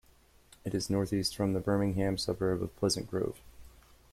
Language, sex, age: English, male, 30-39